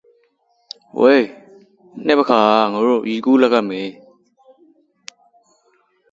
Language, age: English, 19-29